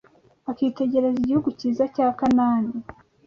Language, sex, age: Kinyarwanda, female, 19-29